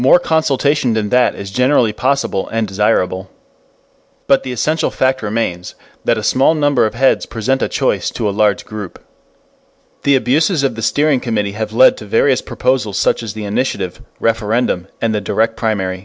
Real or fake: real